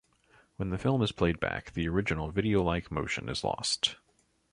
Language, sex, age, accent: English, male, 30-39, United States English